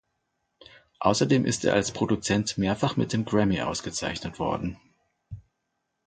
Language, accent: German, Deutschland Deutsch